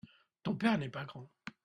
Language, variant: French, Français de métropole